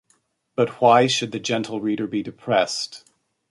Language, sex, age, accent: English, male, 50-59, United States English